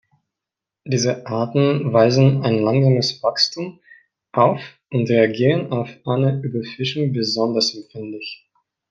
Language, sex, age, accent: German, male, 19-29, Russisch Deutsch